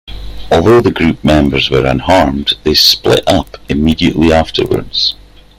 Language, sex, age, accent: English, male, 40-49, Scottish English